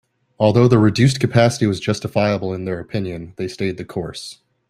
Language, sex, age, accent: English, male, 30-39, United States English